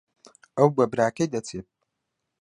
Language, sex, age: Central Kurdish, male, 19-29